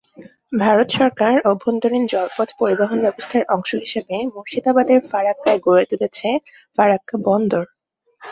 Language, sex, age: Bengali, female, 19-29